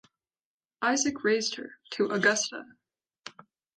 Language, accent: English, United States English